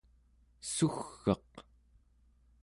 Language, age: Central Yupik, 30-39